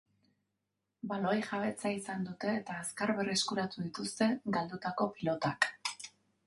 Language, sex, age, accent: Basque, male, 70-79, Erdialdekoa edo Nafarra (Gipuzkoa, Nafarroa)